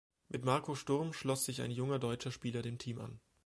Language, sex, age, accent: German, male, 30-39, Deutschland Deutsch